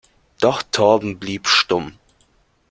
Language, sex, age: German, male, 19-29